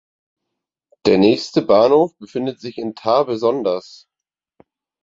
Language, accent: German, Deutschland Deutsch